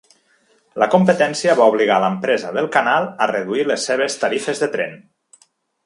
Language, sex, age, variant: Catalan, male, 30-39, Nord-Occidental